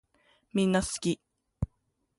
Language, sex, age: Japanese, female, 19-29